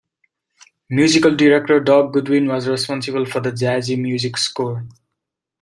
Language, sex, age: English, male, 19-29